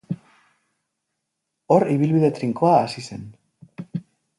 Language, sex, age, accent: Basque, male, 40-49, Mendebalekoa (Araba, Bizkaia, Gipuzkoako mendebaleko herri batzuk)